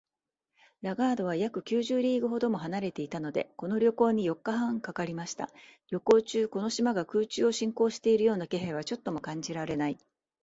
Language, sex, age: Japanese, female, 40-49